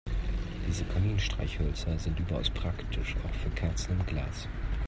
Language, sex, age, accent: German, male, 40-49, Deutschland Deutsch